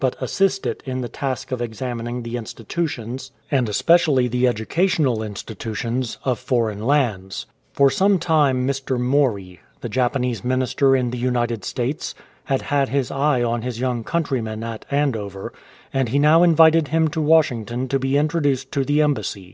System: none